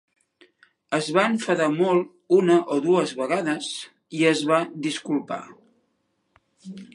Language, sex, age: Catalan, male, 50-59